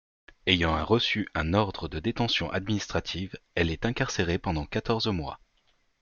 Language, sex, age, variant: French, male, 19-29, Français de métropole